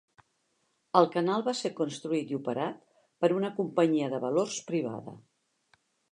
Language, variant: Catalan, Central